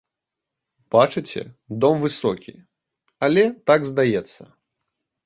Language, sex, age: Belarusian, male, 19-29